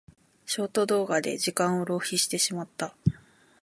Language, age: Japanese, 19-29